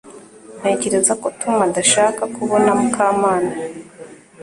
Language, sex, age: Kinyarwanda, female, 19-29